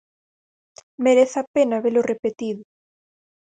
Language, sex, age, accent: Galician, female, 19-29, Central (gheada)